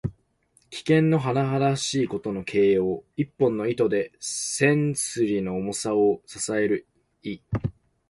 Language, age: Japanese, under 19